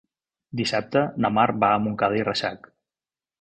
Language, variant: Catalan, Central